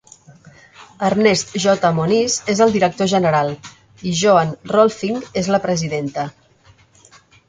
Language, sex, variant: Catalan, female, Central